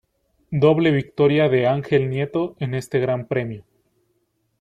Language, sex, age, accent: Spanish, male, 19-29, México